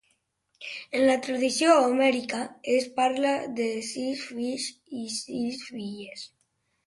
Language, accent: Catalan, valencià